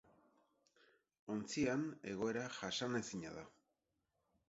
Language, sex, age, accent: Basque, male, 50-59, Erdialdekoa edo Nafarra (Gipuzkoa, Nafarroa)